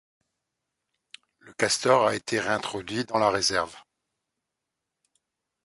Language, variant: French, Français de métropole